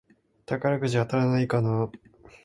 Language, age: Japanese, 19-29